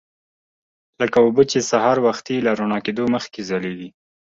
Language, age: Pashto, 30-39